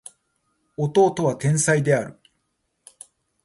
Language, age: Japanese, 40-49